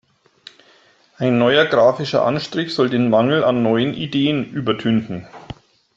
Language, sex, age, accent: German, male, 40-49, Deutschland Deutsch